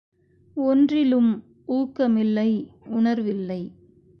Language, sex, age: Tamil, female, 40-49